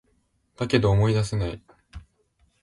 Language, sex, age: Japanese, male, under 19